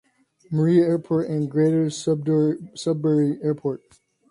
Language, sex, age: English, male, 40-49